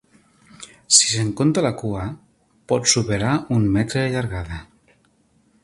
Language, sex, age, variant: Catalan, male, 40-49, Nord-Occidental